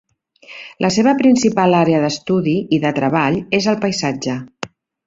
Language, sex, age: Catalan, female, 60-69